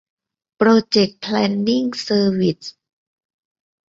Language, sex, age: Thai, female, 50-59